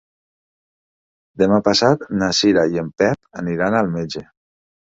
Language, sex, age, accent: Catalan, male, 50-59, valencià